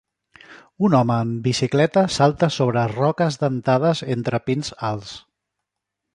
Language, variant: Catalan, Central